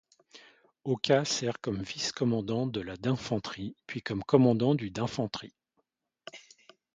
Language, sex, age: French, male, 50-59